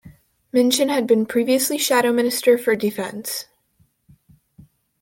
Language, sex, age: English, female, under 19